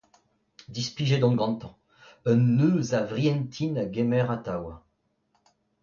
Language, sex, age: Breton, male, 30-39